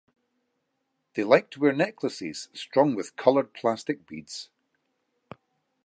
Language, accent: English, Scottish English